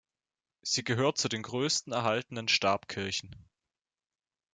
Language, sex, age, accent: German, male, under 19, Deutschland Deutsch